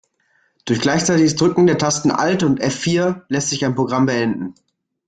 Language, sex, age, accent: German, male, 19-29, Deutschland Deutsch